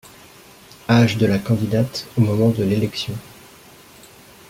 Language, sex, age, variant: French, male, 40-49, Français de métropole